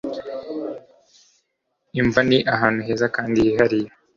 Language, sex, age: Kinyarwanda, male, 19-29